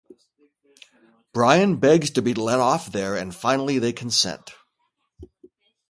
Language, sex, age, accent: English, male, 50-59, United States English